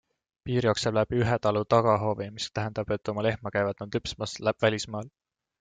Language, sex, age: Estonian, male, 19-29